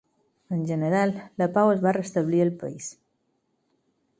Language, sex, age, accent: Catalan, female, 40-49, mallorquí